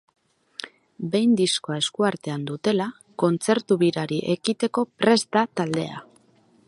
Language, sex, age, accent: Basque, female, 40-49, Mendebalekoa (Araba, Bizkaia, Gipuzkoako mendebaleko herri batzuk)